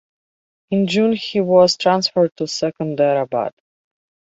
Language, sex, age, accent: English, female, 30-39, United States English